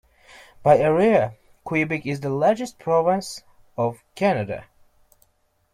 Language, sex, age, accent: English, male, 19-29, United States English